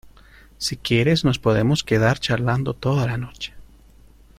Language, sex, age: Spanish, male, 30-39